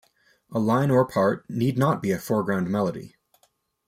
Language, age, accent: English, 19-29, United States English